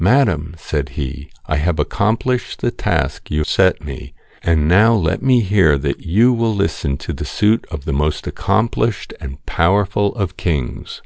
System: none